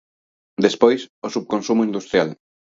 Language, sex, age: Galician, male, 30-39